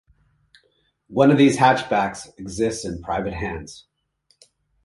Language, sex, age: English, male, 50-59